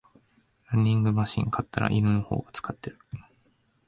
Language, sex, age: Japanese, male, 19-29